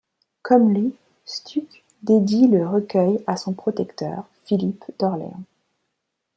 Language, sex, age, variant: French, female, 19-29, Français de métropole